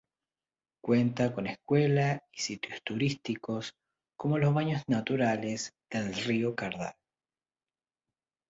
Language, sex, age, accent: Spanish, male, 40-49, Rioplatense: Argentina, Uruguay, este de Bolivia, Paraguay